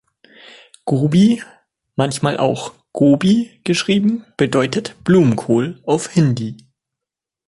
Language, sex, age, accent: German, male, 19-29, Deutschland Deutsch